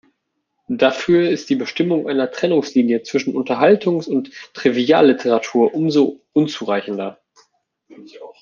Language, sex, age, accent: German, male, 19-29, Deutschland Deutsch